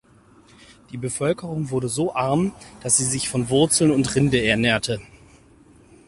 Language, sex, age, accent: German, male, 30-39, Deutschland Deutsch